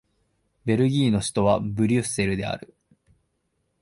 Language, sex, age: Japanese, male, 19-29